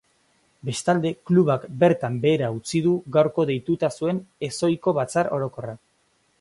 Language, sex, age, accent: Basque, male, under 19, Mendebalekoa (Araba, Bizkaia, Gipuzkoako mendebaleko herri batzuk)